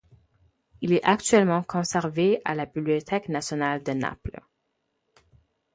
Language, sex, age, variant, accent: French, female, 19-29, Français d'Amérique du Nord, Français du Canada